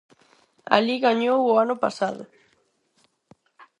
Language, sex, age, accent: Galician, female, under 19, Neofalante